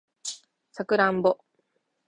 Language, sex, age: Japanese, female, 19-29